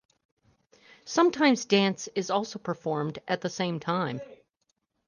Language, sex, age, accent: English, female, 40-49, United States English